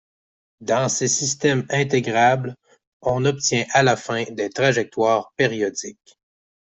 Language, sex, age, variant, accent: French, male, 30-39, Français d'Amérique du Nord, Français du Canada